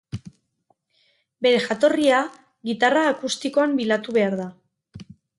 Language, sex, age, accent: Basque, female, 30-39, Erdialdekoa edo Nafarra (Gipuzkoa, Nafarroa)